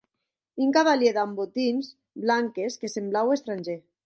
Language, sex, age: Occitan, female, 30-39